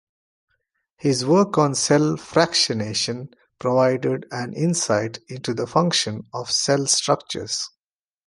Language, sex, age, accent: English, male, 40-49, India and South Asia (India, Pakistan, Sri Lanka)